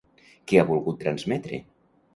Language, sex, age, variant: Catalan, male, 50-59, Nord-Occidental